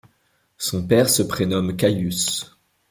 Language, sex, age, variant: French, male, 19-29, Français de métropole